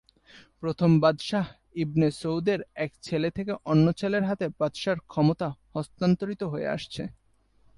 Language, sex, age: Bengali, male, 19-29